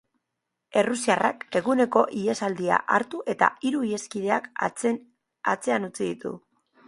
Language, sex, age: Basque, female, 19-29